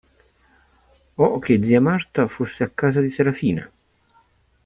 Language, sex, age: Italian, male, 40-49